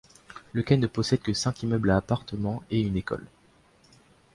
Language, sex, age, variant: French, male, under 19, Français de métropole